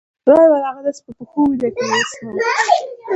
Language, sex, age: Pashto, female, 30-39